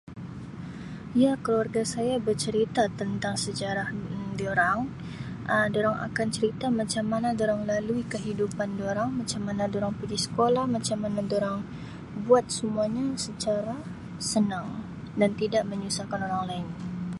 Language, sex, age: Sabah Malay, female, 19-29